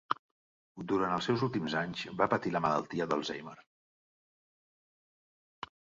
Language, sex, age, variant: Catalan, male, 50-59, Central